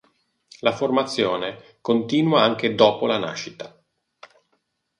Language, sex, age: Italian, male, 40-49